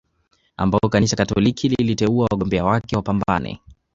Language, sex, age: Swahili, male, 19-29